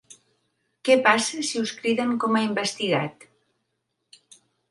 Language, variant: Catalan, Central